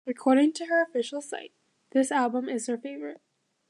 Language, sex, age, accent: English, female, under 19, United States English